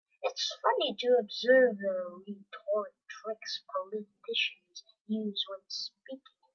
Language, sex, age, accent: English, male, 30-39, Canadian English